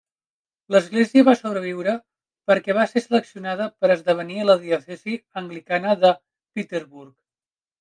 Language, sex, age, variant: Catalan, male, 30-39, Central